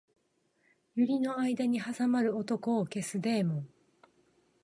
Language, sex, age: Japanese, female, 50-59